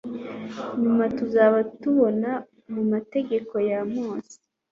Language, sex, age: Kinyarwanda, female, 19-29